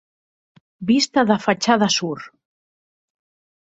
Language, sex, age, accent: Galician, female, 19-29, Normativo (estándar)